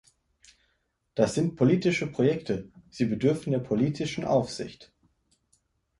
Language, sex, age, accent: German, male, 30-39, Deutschland Deutsch